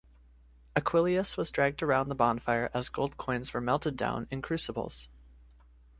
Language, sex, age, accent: English, male, 19-29, United States English